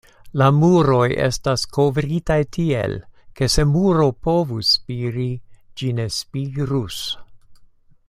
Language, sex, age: Esperanto, male, 70-79